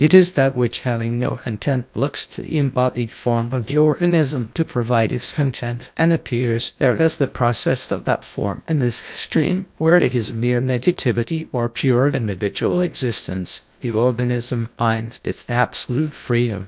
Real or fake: fake